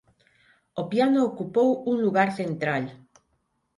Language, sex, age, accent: Galician, female, 50-59, Neofalante